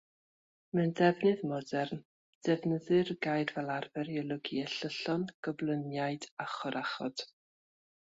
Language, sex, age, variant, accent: Welsh, female, 40-49, South-Western Welsh, Y Deyrnas Unedig Cymraeg